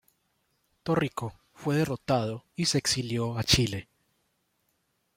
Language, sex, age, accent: Spanish, male, 19-29, Andino-Pacífico: Colombia, Perú, Ecuador, oeste de Bolivia y Venezuela andina